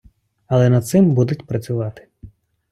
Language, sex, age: Ukrainian, male, 30-39